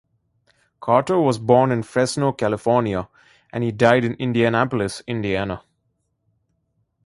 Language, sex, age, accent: English, male, 30-39, India and South Asia (India, Pakistan, Sri Lanka)